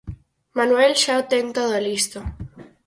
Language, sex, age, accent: Galician, female, under 19, Normativo (estándar)